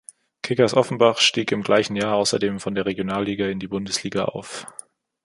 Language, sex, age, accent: German, male, 19-29, Deutschland Deutsch